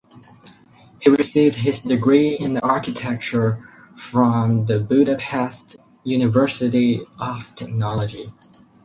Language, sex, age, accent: English, male, under 19, United States English